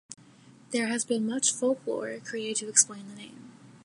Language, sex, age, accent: English, female, 19-29, United States English